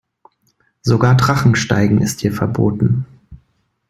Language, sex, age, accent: German, male, 19-29, Deutschland Deutsch